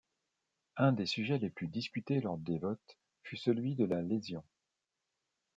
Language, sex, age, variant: French, male, 40-49, Français de métropole